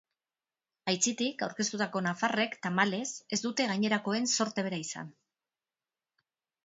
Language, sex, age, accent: Basque, female, 50-59, Mendebalekoa (Araba, Bizkaia, Gipuzkoako mendebaleko herri batzuk)